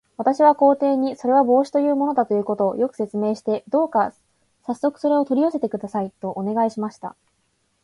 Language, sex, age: Japanese, female, 19-29